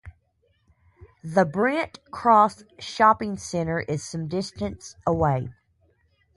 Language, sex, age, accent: English, female, 40-49, United States English